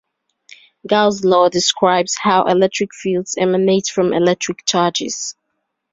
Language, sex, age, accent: English, female, 19-29, England English